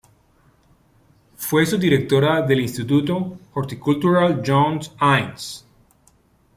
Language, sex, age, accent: Spanish, male, 40-49, Caribe: Cuba, Venezuela, Puerto Rico, República Dominicana, Panamá, Colombia caribeña, México caribeño, Costa del golfo de México